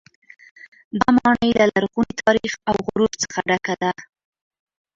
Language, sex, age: Pashto, female, 19-29